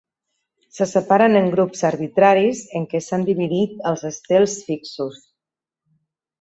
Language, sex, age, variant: Catalan, female, 40-49, Central